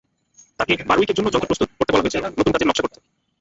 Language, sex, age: Bengali, male, 19-29